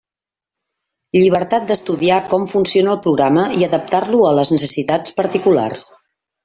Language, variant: Catalan, Central